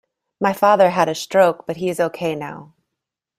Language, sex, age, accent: English, female, 40-49, United States English